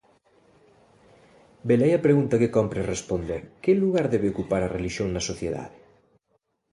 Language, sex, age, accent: Galician, male, 30-39, Central (gheada)